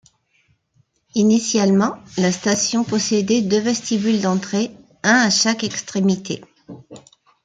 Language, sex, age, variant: French, female, 50-59, Français de métropole